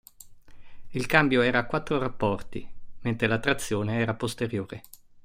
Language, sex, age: Italian, male, 50-59